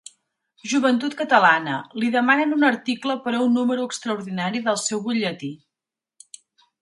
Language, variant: Catalan, Central